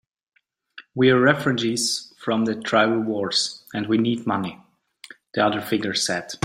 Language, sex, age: English, male, 19-29